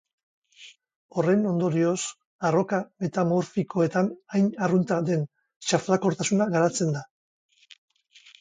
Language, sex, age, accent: Basque, male, 50-59, Mendebalekoa (Araba, Bizkaia, Gipuzkoako mendebaleko herri batzuk)